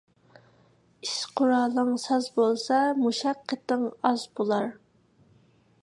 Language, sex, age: Uyghur, female, 19-29